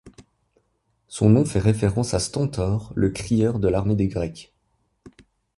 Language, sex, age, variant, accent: French, male, 19-29, Français d'Europe, Français de Suisse